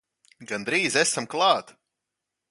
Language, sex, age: Latvian, male, 19-29